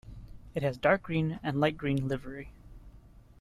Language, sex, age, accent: English, male, 19-29, Canadian English